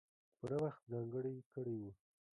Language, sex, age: Pashto, male, 30-39